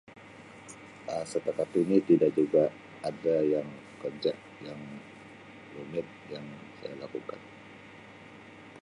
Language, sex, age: Sabah Malay, male, 40-49